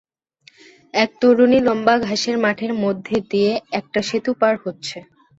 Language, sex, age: Bengali, female, 19-29